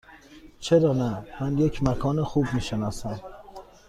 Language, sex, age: Persian, male, 30-39